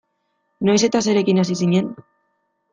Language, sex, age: Basque, female, 19-29